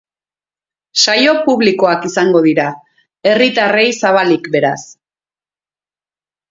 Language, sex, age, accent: Basque, female, 40-49, Erdialdekoa edo Nafarra (Gipuzkoa, Nafarroa)